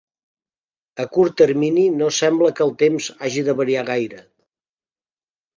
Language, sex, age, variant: Catalan, male, 50-59, Nord-Occidental